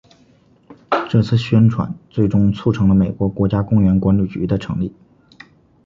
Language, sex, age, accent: Chinese, male, 19-29, 出生地：吉林省